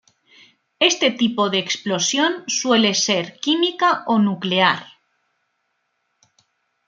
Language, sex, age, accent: Spanish, female, 19-29, España: Norte peninsular (Asturias, Castilla y León, Cantabria, País Vasco, Navarra, Aragón, La Rioja, Guadalajara, Cuenca)